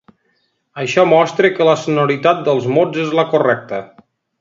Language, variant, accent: Catalan, Nord-Occidental, nord-occidental